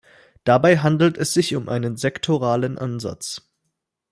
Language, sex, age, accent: German, male, under 19, Deutschland Deutsch